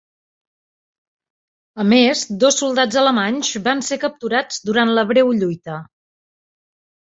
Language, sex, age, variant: Catalan, female, 40-49, Central